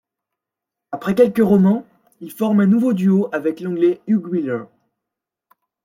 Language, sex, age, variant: French, male, 19-29, Français de métropole